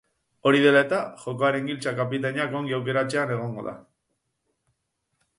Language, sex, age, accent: Basque, male, 19-29, Mendebalekoa (Araba, Bizkaia, Gipuzkoako mendebaleko herri batzuk)